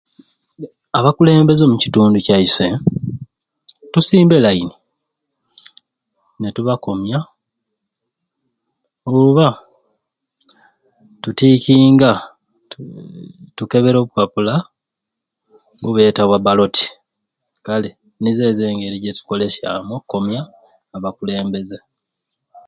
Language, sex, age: Ruuli, male, 30-39